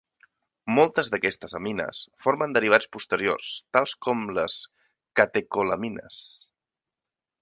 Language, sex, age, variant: Catalan, male, 30-39, Central